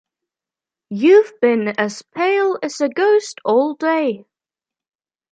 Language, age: English, 19-29